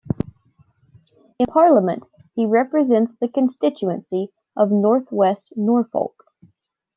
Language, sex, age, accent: English, female, 19-29, United States English